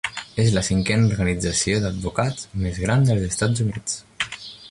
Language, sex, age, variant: Catalan, male, 19-29, Nord-Occidental